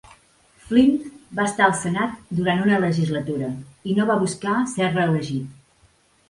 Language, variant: Catalan, Central